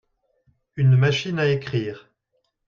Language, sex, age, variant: French, male, 40-49, Français de métropole